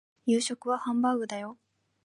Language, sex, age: Japanese, female, 19-29